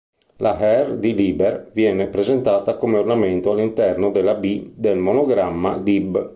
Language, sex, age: Italian, male, 50-59